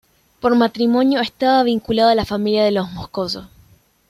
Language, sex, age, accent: Spanish, female, 19-29, Rioplatense: Argentina, Uruguay, este de Bolivia, Paraguay